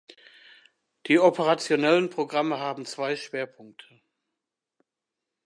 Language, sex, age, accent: German, male, 60-69, Deutschland Deutsch